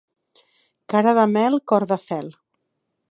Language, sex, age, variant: Catalan, female, 40-49, Central